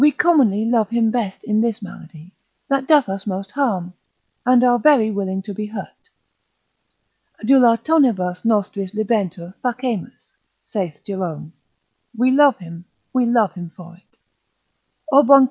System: none